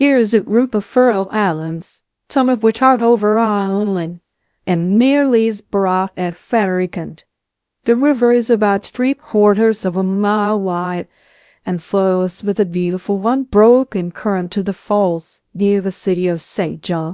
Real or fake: fake